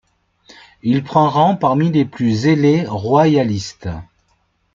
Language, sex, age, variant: French, male, 40-49, Français de métropole